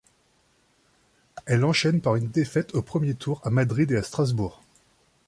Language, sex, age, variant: French, male, 30-39, Français de métropole